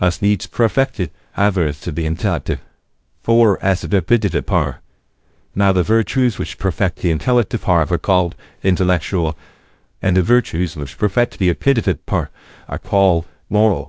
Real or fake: fake